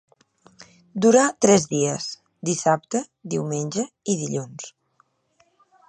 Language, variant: Catalan, Tortosí